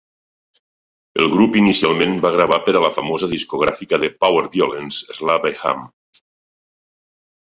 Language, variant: Catalan, Nord-Occidental